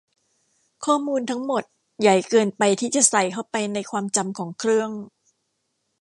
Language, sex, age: Thai, female, 50-59